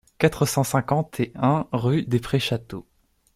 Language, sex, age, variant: French, male, 19-29, Français de métropole